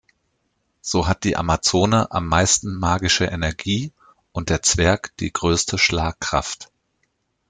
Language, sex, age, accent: German, male, 40-49, Deutschland Deutsch